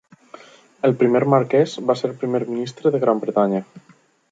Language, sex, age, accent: Catalan, male, 19-29, valencià